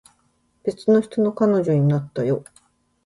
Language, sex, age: Japanese, female, 50-59